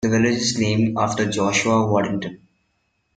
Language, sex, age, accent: English, male, 19-29, India and South Asia (India, Pakistan, Sri Lanka)